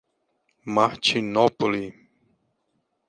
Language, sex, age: Portuguese, male, 30-39